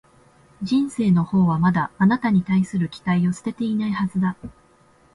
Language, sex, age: Japanese, female, 19-29